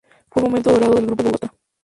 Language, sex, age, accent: Spanish, female, under 19, México